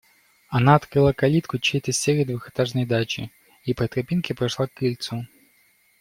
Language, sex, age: Russian, male, 19-29